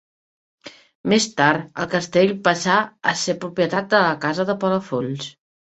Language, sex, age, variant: Catalan, female, 40-49, Central